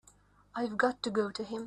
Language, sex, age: English, female, under 19